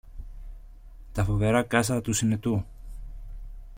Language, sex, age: Greek, male, 30-39